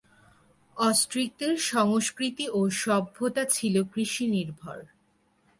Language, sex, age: Bengali, female, 19-29